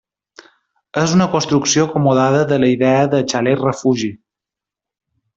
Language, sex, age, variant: Catalan, male, 30-39, Balear